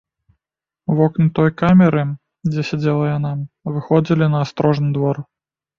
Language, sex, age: Belarusian, male, 30-39